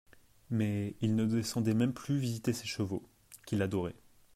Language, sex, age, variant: French, male, 19-29, Français de métropole